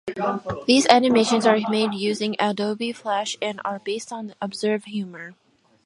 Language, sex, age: English, female, 19-29